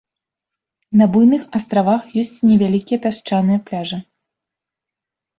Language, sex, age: Belarusian, female, 30-39